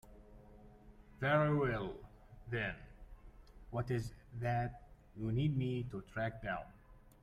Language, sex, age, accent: English, male, 19-29, United States English